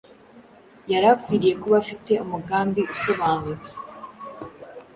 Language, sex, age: Kinyarwanda, female, under 19